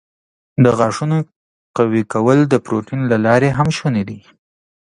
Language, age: Pashto, 19-29